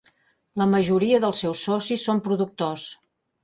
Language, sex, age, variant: Catalan, female, 50-59, Central